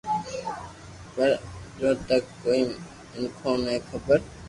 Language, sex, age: Loarki, female, under 19